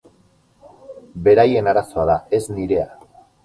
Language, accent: Basque, Erdialdekoa edo Nafarra (Gipuzkoa, Nafarroa)